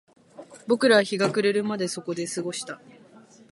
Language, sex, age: Japanese, female, 19-29